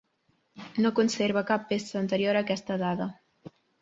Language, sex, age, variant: Catalan, female, 30-39, Central